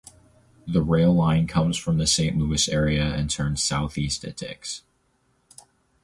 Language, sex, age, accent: English, male, under 19, United States English